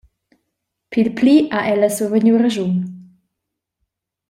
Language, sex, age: Romansh, female, 19-29